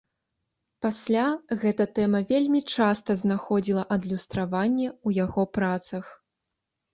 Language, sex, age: Belarusian, female, 19-29